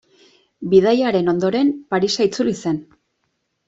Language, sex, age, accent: Basque, female, 40-49, Erdialdekoa edo Nafarra (Gipuzkoa, Nafarroa)